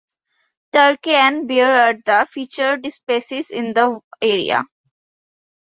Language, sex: English, female